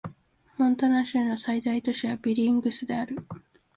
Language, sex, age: Japanese, female, 19-29